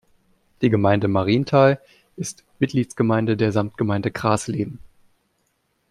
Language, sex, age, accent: German, male, 19-29, Deutschland Deutsch